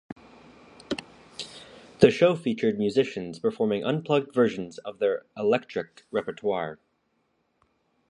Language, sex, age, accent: English, male, 19-29, United States English